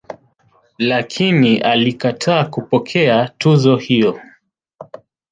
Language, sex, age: Swahili, male, 19-29